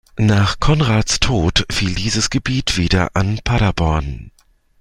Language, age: German, 30-39